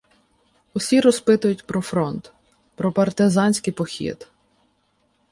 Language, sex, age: Ukrainian, female, 30-39